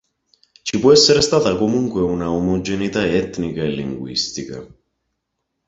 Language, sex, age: Italian, male, 19-29